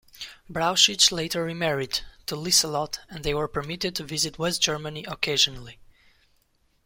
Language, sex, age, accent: English, male, 19-29, United States English